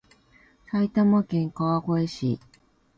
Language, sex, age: Japanese, female, 50-59